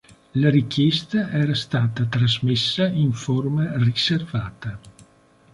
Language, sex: Italian, male